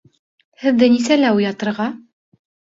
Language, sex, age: Bashkir, female, 30-39